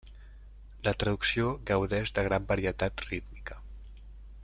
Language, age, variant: Catalan, 19-29, Central